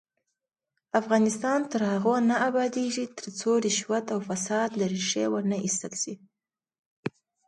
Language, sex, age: Pashto, female, 19-29